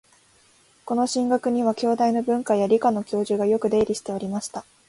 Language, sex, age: Japanese, female, 19-29